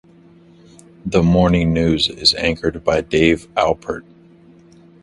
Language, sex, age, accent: English, male, 19-29, United States English